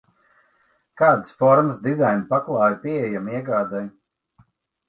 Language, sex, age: Latvian, male, 40-49